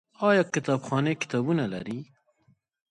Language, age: Pashto, 30-39